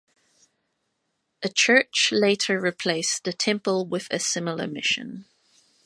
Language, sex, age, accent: English, female, 30-39, New Zealand English